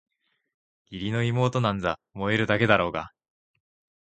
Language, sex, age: Japanese, male, 19-29